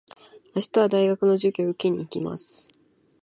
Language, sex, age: Japanese, female, 19-29